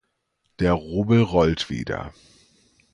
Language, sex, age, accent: German, male, 30-39, Deutschland Deutsch